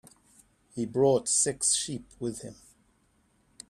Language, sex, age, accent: English, male, 40-49, England English